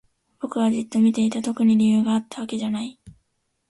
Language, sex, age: Japanese, female, 19-29